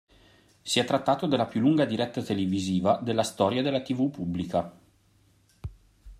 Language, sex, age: Italian, male, 19-29